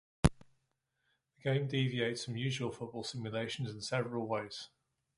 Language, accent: English, England English